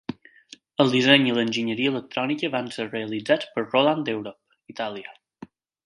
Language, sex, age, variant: Catalan, male, 19-29, Balear